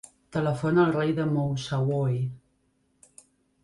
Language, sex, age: Catalan, female, 30-39